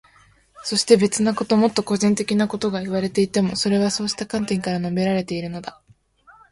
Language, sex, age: Japanese, female, 19-29